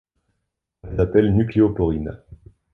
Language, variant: French, Français de métropole